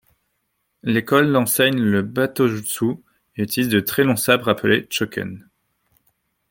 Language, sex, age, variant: French, male, 19-29, Français de métropole